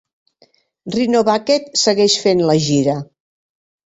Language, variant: Catalan, Septentrional